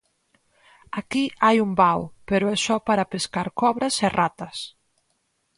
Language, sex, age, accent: Galician, female, 30-39, Atlántico (seseo e gheada)